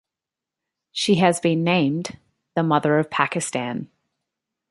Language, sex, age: English, female, 19-29